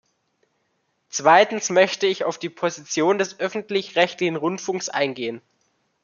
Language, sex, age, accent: German, male, under 19, Deutschland Deutsch